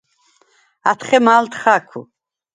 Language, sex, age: Svan, female, 70-79